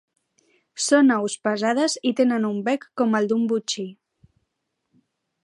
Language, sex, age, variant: Catalan, female, 19-29, Central